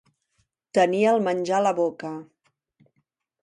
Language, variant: Catalan, Central